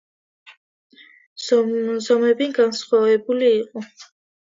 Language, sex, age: Georgian, female, under 19